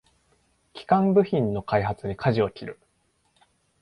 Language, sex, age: Japanese, male, 19-29